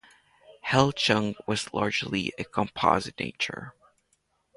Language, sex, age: English, male, under 19